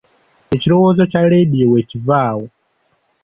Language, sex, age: Ganda, male, under 19